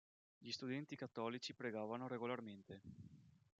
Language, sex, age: Italian, male, 30-39